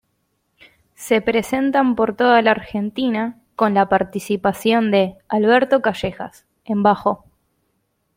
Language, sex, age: Spanish, female, 19-29